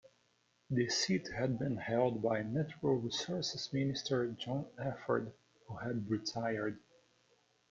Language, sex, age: English, male, 19-29